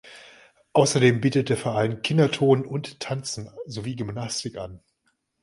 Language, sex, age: German, male, 40-49